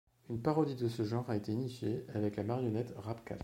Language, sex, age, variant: French, male, under 19, Français de métropole